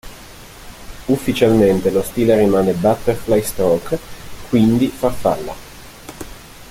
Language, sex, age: Italian, male, 19-29